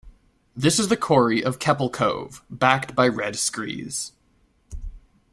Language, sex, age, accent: English, male, 19-29, United States English